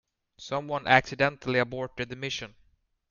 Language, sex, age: English, male, 19-29